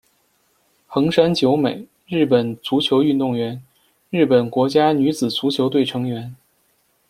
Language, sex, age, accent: Chinese, male, 30-39, 出生地：北京市